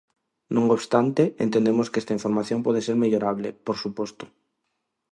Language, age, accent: Galician, 19-29, Neofalante